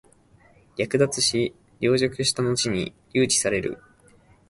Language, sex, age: Japanese, male, 19-29